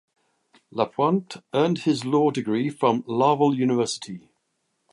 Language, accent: English, England English